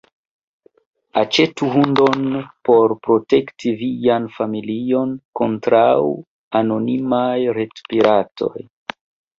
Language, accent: Esperanto, Internacia